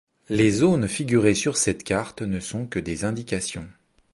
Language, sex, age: French, male, 40-49